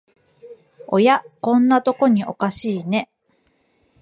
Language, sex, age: Japanese, female, 30-39